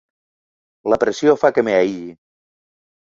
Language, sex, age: Catalan, male, 50-59